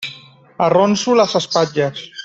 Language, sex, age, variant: Catalan, male, 30-39, Central